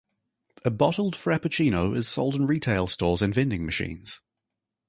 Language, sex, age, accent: English, male, 30-39, New Zealand English